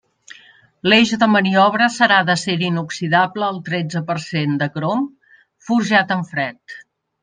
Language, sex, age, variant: Catalan, female, 50-59, Central